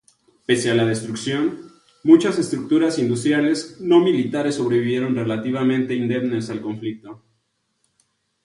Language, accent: Spanish, México